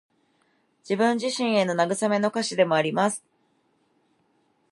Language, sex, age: Japanese, female, 19-29